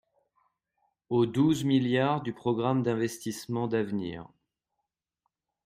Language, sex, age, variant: French, male, 30-39, Français de métropole